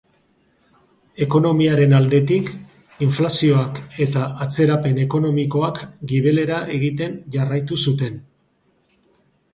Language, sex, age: Basque, male, 50-59